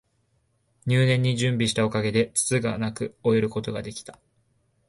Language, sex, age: Japanese, male, 19-29